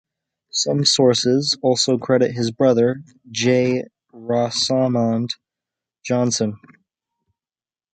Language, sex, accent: English, male, United States English